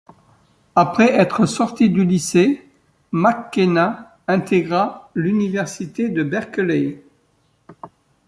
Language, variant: French, Français de métropole